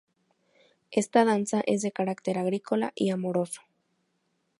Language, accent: Spanish, México